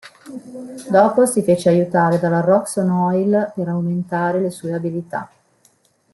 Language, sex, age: Italian, female, 40-49